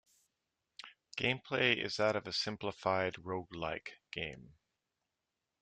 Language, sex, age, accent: English, male, 40-49, Canadian English